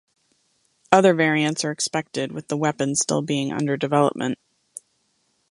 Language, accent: English, United States English